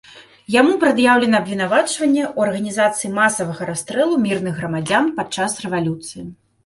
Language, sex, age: Belarusian, female, 30-39